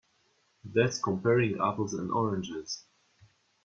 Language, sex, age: English, male, 19-29